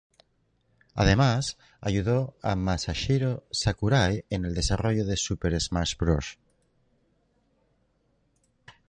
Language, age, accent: Spanish, 50-59, España: Norte peninsular (Asturias, Castilla y León, Cantabria, País Vasco, Navarra, Aragón, La Rioja, Guadalajara, Cuenca)